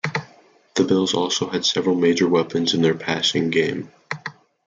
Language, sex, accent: English, male, United States English